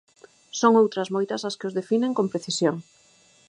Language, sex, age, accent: Galician, female, 30-39, Normativo (estándar)